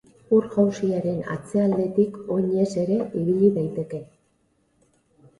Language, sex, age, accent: Basque, female, 50-59, Erdialdekoa edo Nafarra (Gipuzkoa, Nafarroa)